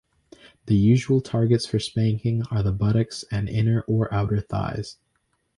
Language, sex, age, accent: English, male, under 19, United States English